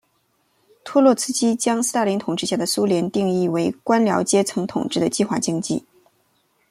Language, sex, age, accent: Chinese, female, 30-39, 出生地：吉林省